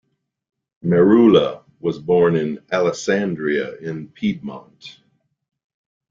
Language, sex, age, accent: English, male, 40-49, United States English